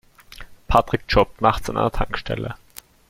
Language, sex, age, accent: German, male, 30-39, Österreichisches Deutsch